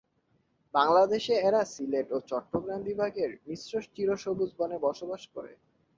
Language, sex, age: Bengali, male, 19-29